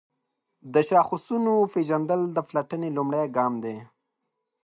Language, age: Pashto, 19-29